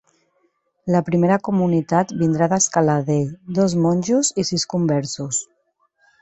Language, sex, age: Catalan, female, 40-49